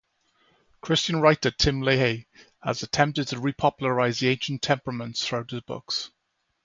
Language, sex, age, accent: English, male, 30-39, Welsh English